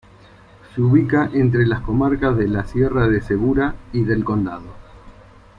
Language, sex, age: Spanish, male, 50-59